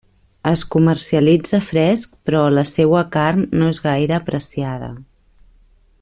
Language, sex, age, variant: Catalan, female, 40-49, Nord-Occidental